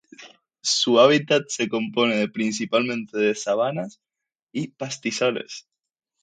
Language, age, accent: Spanish, 19-29, España: Islas Canarias